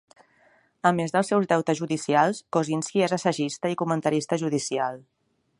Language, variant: Catalan, Nord-Occidental